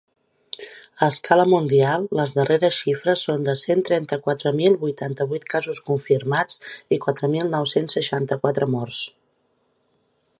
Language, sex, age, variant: Catalan, female, 40-49, Central